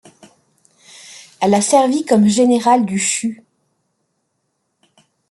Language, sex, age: French, female, 50-59